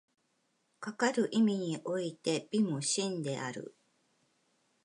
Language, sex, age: Japanese, female, 50-59